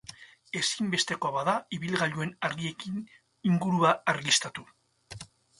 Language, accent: Basque, Mendebalekoa (Araba, Bizkaia, Gipuzkoako mendebaleko herri batzuk)